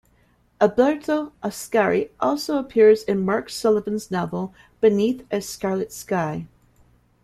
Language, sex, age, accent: English, female, 50-59, United States English